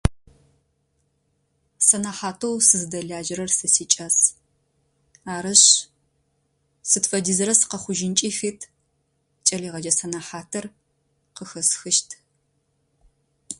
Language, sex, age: Adyghe, female, 30-39